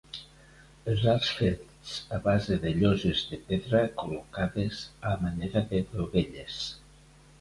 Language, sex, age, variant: Catalan, male, 60-69, Nord-Occidental